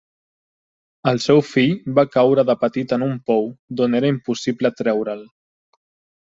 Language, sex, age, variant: Catalan, male, 19-29, Septentrional